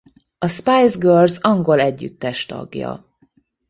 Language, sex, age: Hungarian, female, 30-39